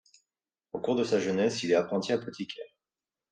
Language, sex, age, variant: French, male, 30-39, Français de métropole